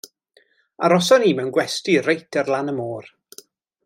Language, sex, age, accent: Welsh, male, 40-49, Y Deyrnas Unedig Cymraeg